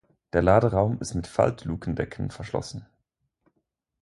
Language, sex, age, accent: German, male, 19-29, Schweizerdeutsch